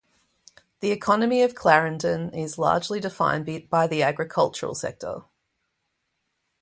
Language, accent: English, Australian English